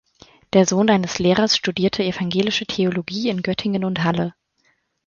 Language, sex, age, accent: German, female, 30-39, Deutschland Deutsch